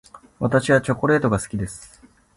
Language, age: Japanese, 40-49